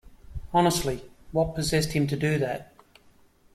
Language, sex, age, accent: English, male, 50-59, Australian English